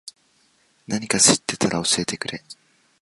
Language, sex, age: Japanese, male, 19-29